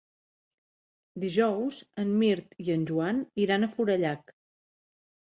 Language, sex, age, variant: Catalan, female, 40-49, Central